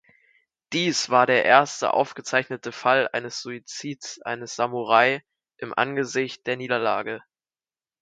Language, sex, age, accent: German, male, under 19, Deutschland Deutsch